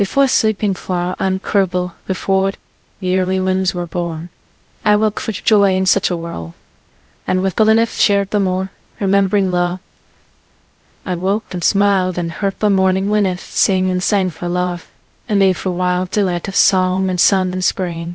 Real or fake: fake